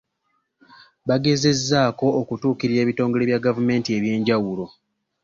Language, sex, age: Ganda, male, 19-29